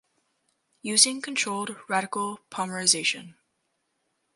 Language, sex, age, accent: English, female, under 19, United States English